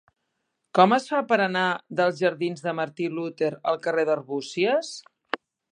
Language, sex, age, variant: Catalan, female, 50-59, Central